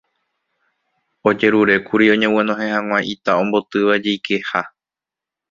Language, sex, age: Guarani, male, 19-29